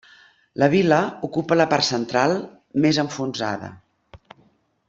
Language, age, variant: Catalan, 60-69, Central